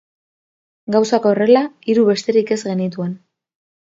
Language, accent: Basque, Mendebalekoa (Araba, Bizkaia, Gipuzkoako mendebaleko herri batzuk)